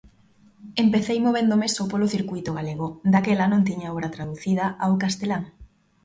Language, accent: Galician, Normativo (estándar)